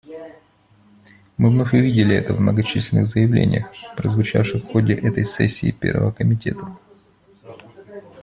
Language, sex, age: Russian, male, 30-39